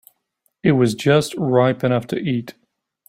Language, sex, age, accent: English, male, 19-29, United States English